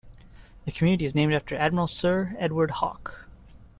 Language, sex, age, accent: English, male, 19-29, Canadian English